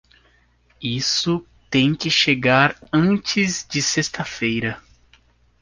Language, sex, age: Portuguese, male, 30-39